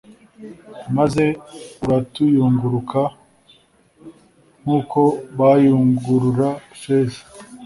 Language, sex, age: Kinyarwanda, male, 19-29